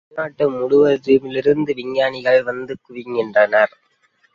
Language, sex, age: Tamil, male, 19-29